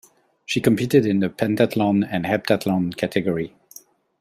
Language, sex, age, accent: English, male, 40-49, Malaysian English